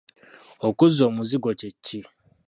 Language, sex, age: Ganda, male, 19-29